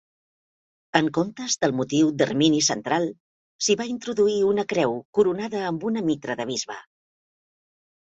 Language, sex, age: Catalan, female, 50-59